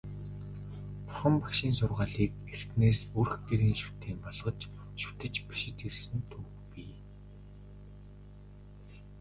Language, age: Mongolian, 19-29